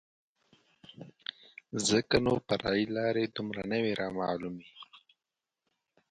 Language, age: Pashto, 19-29